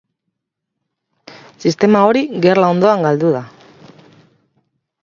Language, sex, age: Basque, female, 40-49